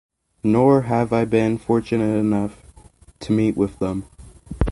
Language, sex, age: English, male, under 19